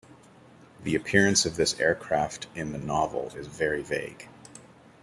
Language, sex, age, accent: English, male, 30-39, Canadian English